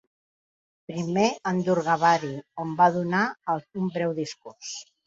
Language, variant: Catalan, Central